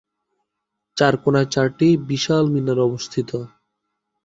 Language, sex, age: Bengali, male, 19-29